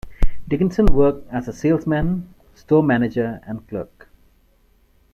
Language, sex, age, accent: English, male, 30-39, India and South Asia (India, Pakistan, Sri Lanka)